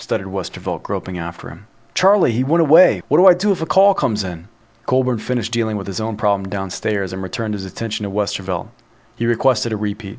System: none